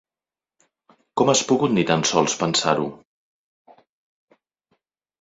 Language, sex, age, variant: Catalan, male, 40-49, Central